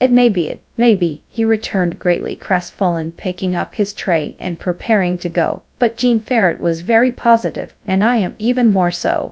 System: TTS, GradTTS